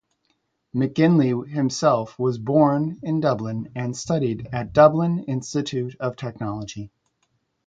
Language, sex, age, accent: English, male, 50-59, United States English